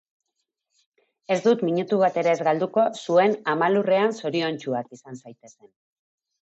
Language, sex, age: Basque, female, 40-49